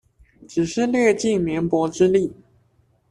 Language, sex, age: Chinese, male, under 19